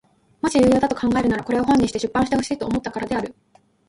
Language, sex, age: Japanese, female, 19-29